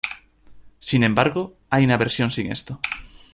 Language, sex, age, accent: Spanish, male, under 19, España: Norte peninsular (Asturias, Castilla y León, Cantabria, País Vasco, Navarra, Aragón, La Rioja, Guadalajara, Cuenca)